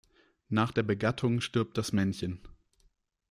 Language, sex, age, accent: German, male, 19-29, Deutschland Deutsch